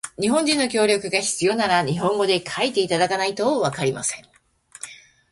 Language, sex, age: Japanese, female, 50-59